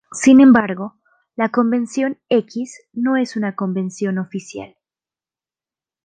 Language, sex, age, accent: Spanish, female, under 19, Andino-Pacífico: Colombia, Perú, Ecuador, oeste de Bolivia y Venezuela andina